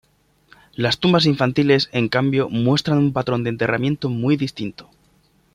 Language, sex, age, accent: Spanish, male, 19-29, España: Centro-Sur peninsular (Madrid, Toledo, Castilla-La Mancha)